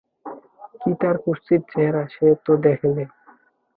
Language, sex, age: Bengali, male, under 19